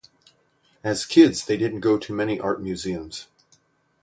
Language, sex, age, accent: English, male, 60-69, United States English